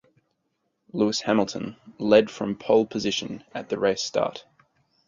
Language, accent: English, Australian English